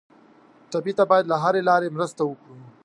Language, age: Pashto, 19-29